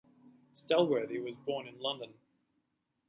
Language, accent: English, Australian English